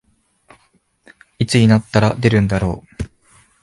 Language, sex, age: Japanese, male, 19-29